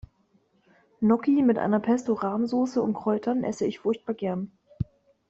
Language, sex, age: German, female, 19-29